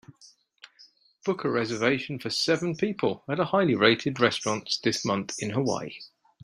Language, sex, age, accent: English, male, 40-49, England English